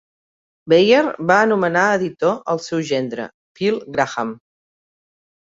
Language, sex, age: Catalan, female, 40-49